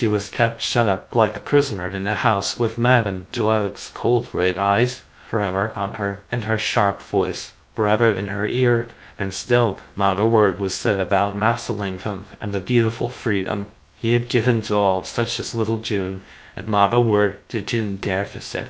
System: TTS, GlowTTS